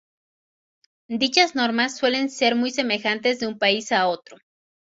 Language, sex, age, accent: Spanish, female, 19-29, México